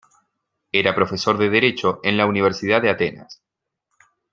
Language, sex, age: Spanish, male, 19-29